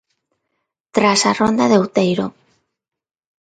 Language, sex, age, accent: Galician, female, 40-49, Neofalante